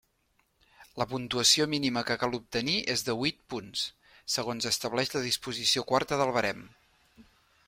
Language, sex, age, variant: Catalan, male, 40-49, Central